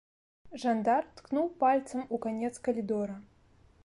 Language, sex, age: Belarusian, female, 19-29